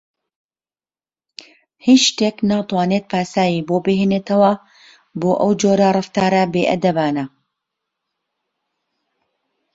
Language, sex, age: Central Kurdish, female, 30-39